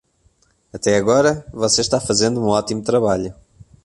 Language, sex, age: Portuguese, male, 19-29